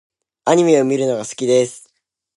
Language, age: Japanese, under 19